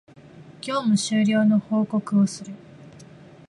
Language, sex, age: Japanese, female, 19-29